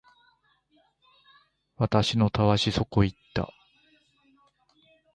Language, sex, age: Japanese, male, 50-59